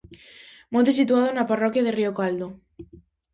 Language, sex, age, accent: Galician, female, 19-29, Atlántico (seseo e gheada)